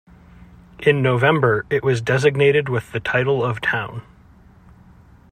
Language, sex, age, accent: English, male, 30-39, United States English